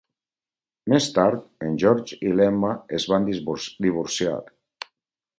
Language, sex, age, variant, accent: Catalan, male, 50-59, Valencià meridional, valencià